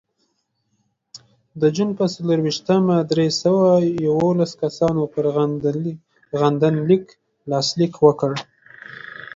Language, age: Pashto, 19-29